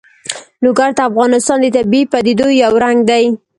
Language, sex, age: Pashto, female, 19-29